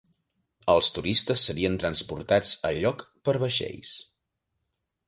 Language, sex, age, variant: Catalan, male, 19-29, Nord-Occidental